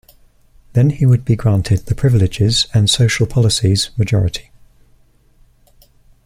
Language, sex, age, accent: English, male, 19-29, England English